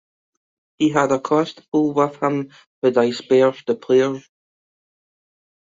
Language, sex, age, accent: English, male, 19-29, Scottish English